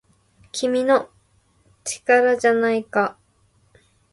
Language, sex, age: Japanese, female, under 19